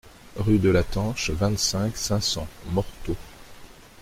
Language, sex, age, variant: French, male, 60-69, Français de métropole